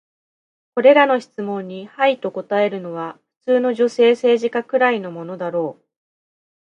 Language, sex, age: Japanese, female, 30-39